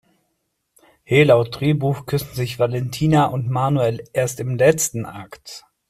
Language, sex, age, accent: German, male, 30-39, Deutschland Deutsch